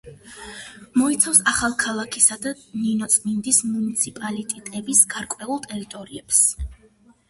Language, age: Georgian, 30-39